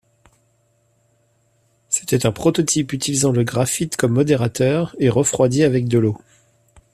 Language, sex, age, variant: French, male, 30-39, Français de métropole